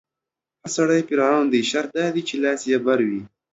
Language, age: Pashto, under 19